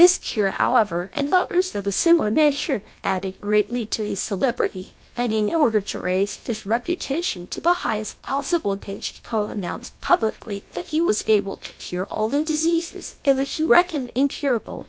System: TTS, GlowTTS